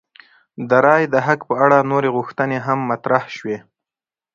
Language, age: Pashto, 19-29